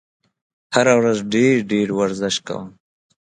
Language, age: Pashto, 19-29